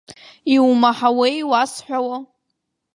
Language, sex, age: Abkhazian, female, under 19